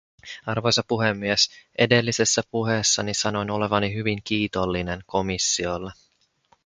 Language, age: Finnish, 19-29